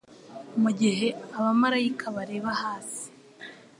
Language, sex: Kinyarwanda, female